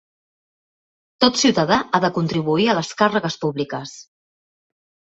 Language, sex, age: Catalan, female, 40-49